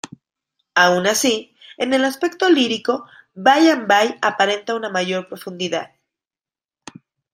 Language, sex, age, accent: Spanish, female, 30-39, México